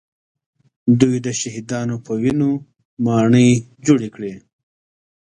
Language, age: Pashto, 40-49